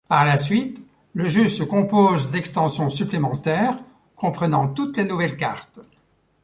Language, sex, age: French, male, 70-79